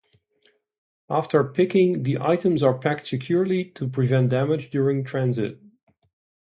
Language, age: English, 40-49